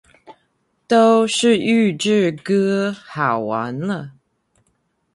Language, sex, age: Chinese, female, 30-39